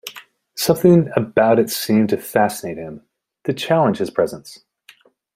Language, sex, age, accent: English, male, 30-39, United States English